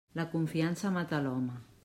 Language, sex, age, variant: Catalan, female, 40-49, Central